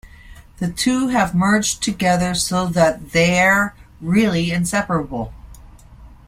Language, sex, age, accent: English, female, 50-59, United States English